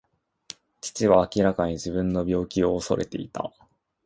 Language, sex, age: Japanese, male, 19-29